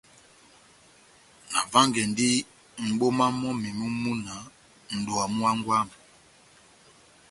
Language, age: Batanga, 40-49